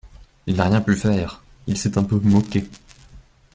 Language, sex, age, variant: French, male, 19-29, Français de métropole